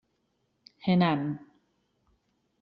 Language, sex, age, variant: Catalan, female, 40-49, Central